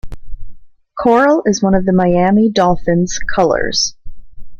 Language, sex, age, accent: English, female, 30-39, United States English